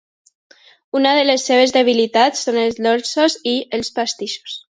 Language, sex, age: Catalan, female, under 19